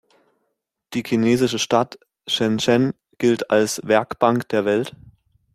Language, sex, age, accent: German, male, 19-29, Deutschland Deutsch